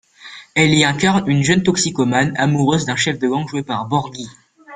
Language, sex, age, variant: French, male, under 19, Français de métropole